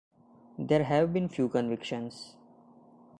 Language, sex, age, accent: English, male, 19-29, India and South Asia (India, Pakistan, Sri Lanka)